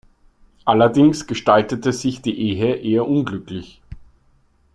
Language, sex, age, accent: German, male, 30-39, Österreichisches Deutsch